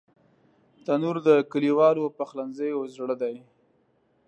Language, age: Pashto, 30-39